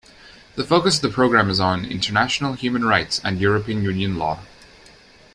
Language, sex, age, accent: English, male, 19-29, United States English